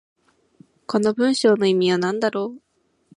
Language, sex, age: Japanese, female, 19-29